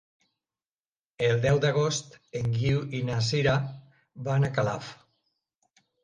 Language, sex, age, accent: Catalan, male, 60-69, valencià